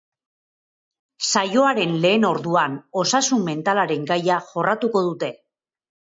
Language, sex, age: Basque, female, 30-39